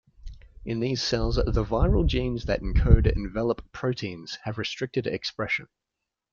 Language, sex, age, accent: English, male, 19-29, Australian English